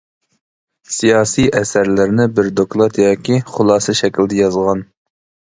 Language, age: Uyghur, 19-29